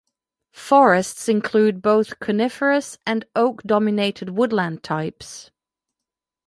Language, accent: English, United States English